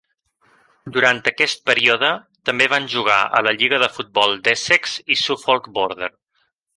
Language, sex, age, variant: Catalan, male, 30-39, Balear